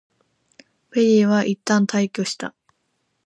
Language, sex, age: Japanese, female, 19-29